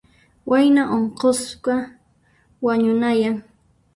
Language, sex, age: Puno Quechua, female, 19-29